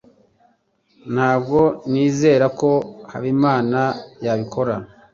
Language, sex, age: Kinyarwanda, male, 30-39